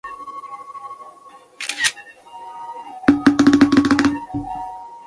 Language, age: Chinese, 19-29